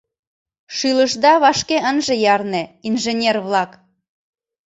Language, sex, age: Mari, female, 30-39